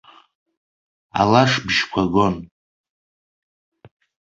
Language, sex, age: Abkhazian, male, 30-39